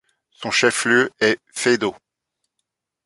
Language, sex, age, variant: French, male, 40-49, Français de métropole